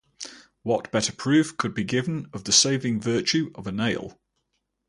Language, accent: English, England English